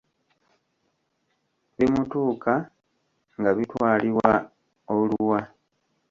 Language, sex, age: Ganda, male, 19-29